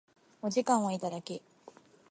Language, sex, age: Japanese, female, 19-29